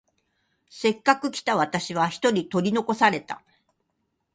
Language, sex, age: Japanese, female, 60-69